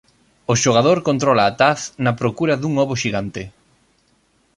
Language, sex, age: Galician, male, 30-39